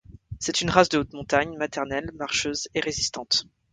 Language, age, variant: French, 30-39, Français de métropole